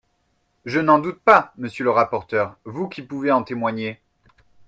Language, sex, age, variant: French, male, 30-39, Français de métropole